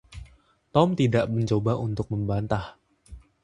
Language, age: Indonesian, 19-29